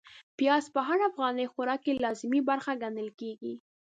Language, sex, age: Pashto, female, 19-29